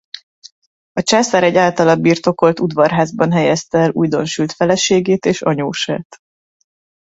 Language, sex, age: Hungarian, female, 30-39